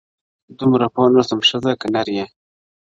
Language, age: Pashto, 19-29